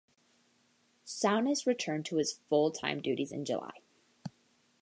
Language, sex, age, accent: English, female, under 19, United States English